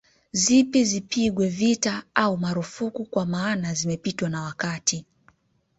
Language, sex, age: Swahili, female, 19-29